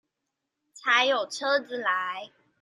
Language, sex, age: Chinese, female, 19-29